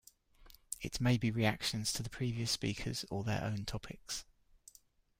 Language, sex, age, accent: English, male, 50-59, England English